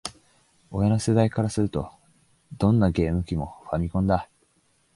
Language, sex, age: Japanese, male, 19-29